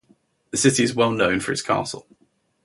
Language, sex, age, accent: English, male, 19-29, England English